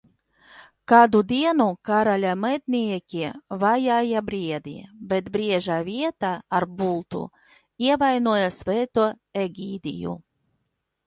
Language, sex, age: Latvian, female, 40-49